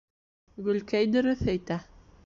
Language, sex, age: Bashkir, female, 19-29